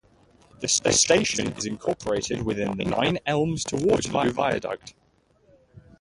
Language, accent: English, England English